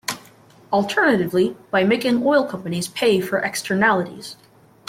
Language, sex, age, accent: English, male, under 19, United States English